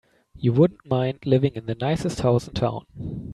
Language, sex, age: English, male, 19-29